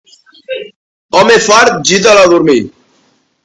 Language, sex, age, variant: Catalan, male, 19-29, Nord-Occidental